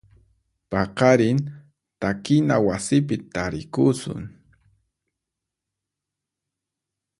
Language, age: Puno Quechua, 30-39